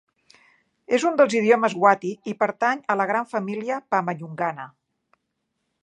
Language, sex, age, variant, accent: Catalan, female, 50-59, Central, Barceloní